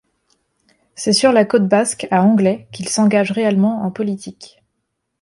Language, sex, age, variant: French, female, 19-29, Français de métropole